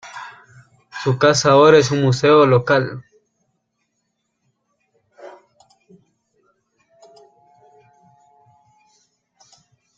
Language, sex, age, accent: Spanish, male, 19-29, Andino-Pacífico: Colombia, Perú, Ecuador, oeste de Bolivia y Venezuela andina